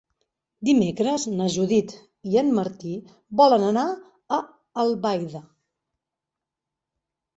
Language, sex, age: Catalan, female, 40-49